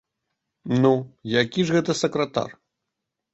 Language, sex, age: Belarusian, male, 19-29